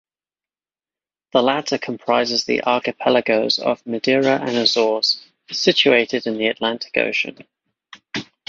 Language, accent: English, England English